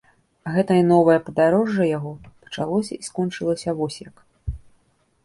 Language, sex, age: Belarusian, female, 30-39